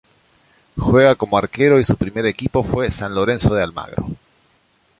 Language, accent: Spanish, Rioplatense: Argentina, Uruguay, este de Bolivia, Paraguay